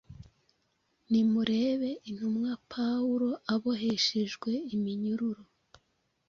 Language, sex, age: Kinyarwanda, female, 30-39